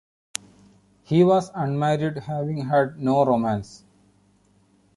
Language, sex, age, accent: English, male, 40-49, India and South Asia (India, Pakistan, Sri Lanka)